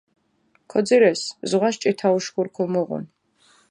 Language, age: Mingrelian, 40-49